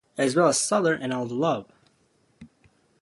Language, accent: English, United States English